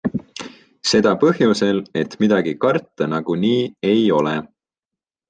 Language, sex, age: Estonian, male, 19-29